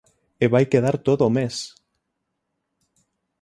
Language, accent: Galician, Oriental (común en zona oriental); Normativo (estándar)